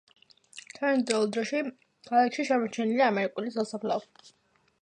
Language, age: Georgian, 19-29